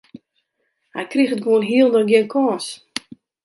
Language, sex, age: Western Frisian, female, 40-49